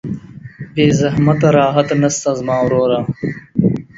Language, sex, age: Pashto, male, 19-29